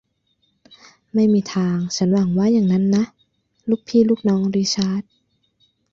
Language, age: Thai, 19-29